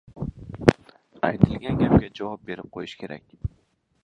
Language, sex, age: Uzbek, male, 19-29